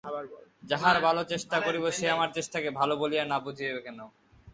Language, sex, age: Bengali, male, under 19